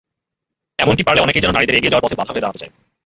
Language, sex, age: Bengali, male, 19-29